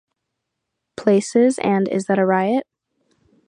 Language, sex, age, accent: English, female, under 19, United States English